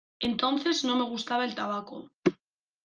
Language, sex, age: Spanish, female, 19-29